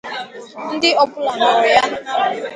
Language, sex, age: Igbo, female, 19-29